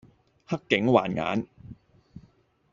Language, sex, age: Cantonese, male, 30-39